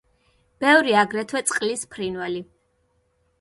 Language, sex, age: Georgian, female, 19-29